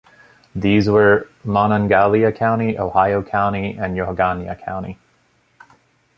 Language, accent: English, United States English